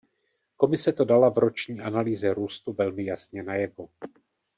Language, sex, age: Czech, male, 40-49